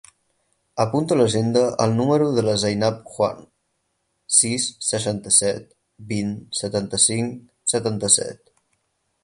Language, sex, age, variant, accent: Catalan, male, 19-29, Central, Barceloní